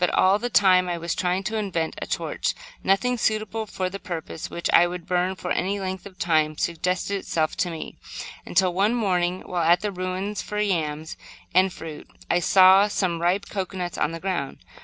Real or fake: real